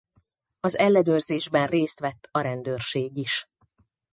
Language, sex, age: Hungarian, female, 40-49